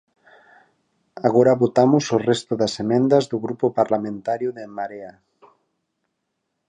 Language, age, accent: Galician, 40-49, Normativo (estándar)